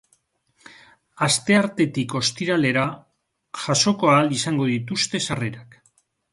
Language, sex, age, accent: Basque, male, 50-59, Mendebalekoa (Araba, Bizkaia, Gipuzkoako mendebaleko herri batzuk)